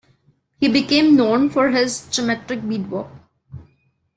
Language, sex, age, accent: English, female, 19-29, India and South Asia (India, Pakistan, Sri Lanka)